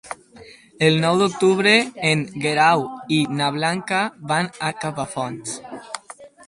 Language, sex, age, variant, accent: Catalan, male, under 19, Valencià meridional, valencià